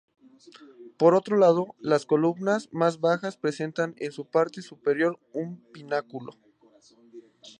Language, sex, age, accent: Spanish, male, 19-29, México